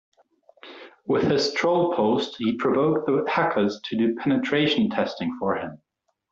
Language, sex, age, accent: English, male, 19-29, England English